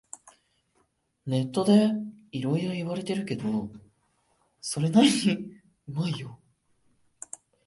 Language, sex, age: Japanese, male, 19-29